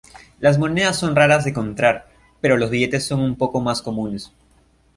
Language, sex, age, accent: Spanish, male, under 19, Andino-Pacífico: Colombia, Perú, Ecuador, oeste de Bolivia y Venezuela andina